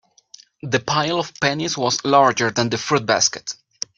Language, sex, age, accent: English, male, 30-39, United States English